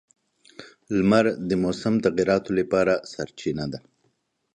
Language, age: Pashto, 30-39